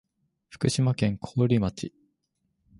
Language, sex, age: Japanese, male, 19-29